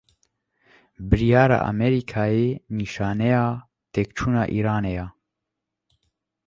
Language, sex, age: Kurdish, male, 19-29